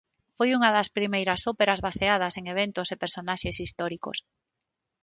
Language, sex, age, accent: Galician, female, 40-49, Normativo (estándar); Neofalante